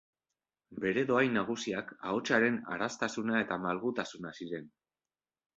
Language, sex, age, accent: Basque, male, 30-39, Mendebalekoa (Araba, Bizkaia, Gipuzkoako mendebaleko herri batzuk)